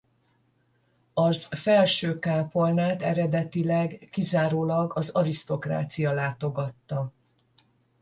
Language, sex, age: Hungarian, female, 60-69